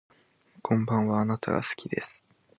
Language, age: Japanese, under 19